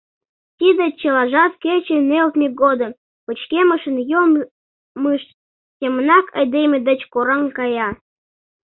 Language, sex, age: Mari, male, under 19